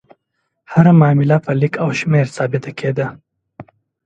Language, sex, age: Pashto, male, 19-29